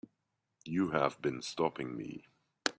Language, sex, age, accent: English, male, 40-49, Scottish English